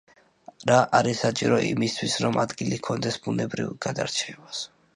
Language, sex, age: Georgian, male, under 19